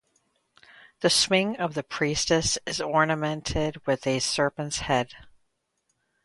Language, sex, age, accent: English, female, 50-59, United States English